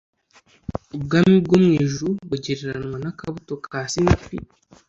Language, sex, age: Kinyarwanda, male, under 19